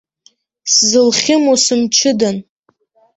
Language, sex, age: Abkhazian, female, under 19